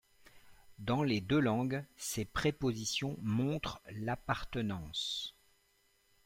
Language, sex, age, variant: French, male, 50-59, Français de métropole